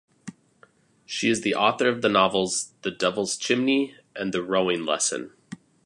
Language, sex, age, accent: English, male, 30-39, United States English